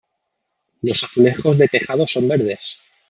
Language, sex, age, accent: Spanish, male, 19-29, España: Centro-Sur peninsular (Madrid, Toledo, Castilla-La Mancha)